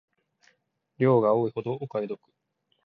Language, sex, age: Japanese, male, under 19